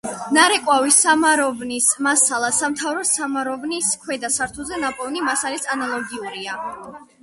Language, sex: Georgian, female